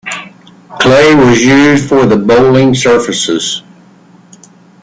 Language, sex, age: English, male, 60-69